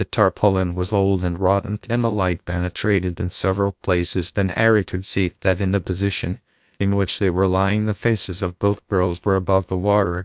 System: TTS, GlowTTS